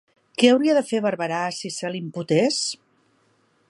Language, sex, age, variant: Catalan, female, 50-59, Central